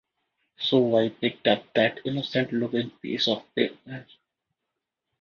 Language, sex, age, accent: English, male, 19-29, India and South Asia (India, Pakistan, Sri Lanka)